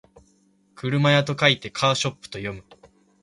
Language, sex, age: Japanese, male, 19-29